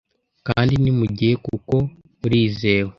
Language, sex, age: Kinyarwanda, male, under 19